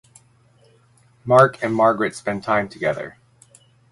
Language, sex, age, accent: English, male, 40-49, United States English